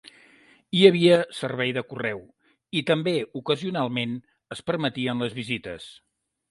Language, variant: Catalan, Central